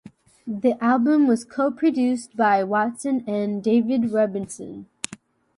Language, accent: English, United States English